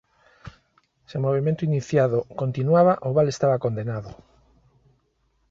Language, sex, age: Galician, male, 50-59